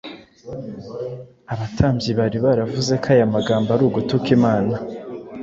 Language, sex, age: Kinyarwanda, male, 19-29